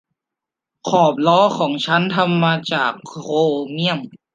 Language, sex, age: Thai, male, under 19